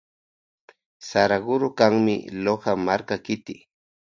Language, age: Loja Highland Quichua, 40-49